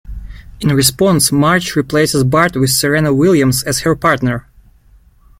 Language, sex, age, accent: English, male, 19-29, United States English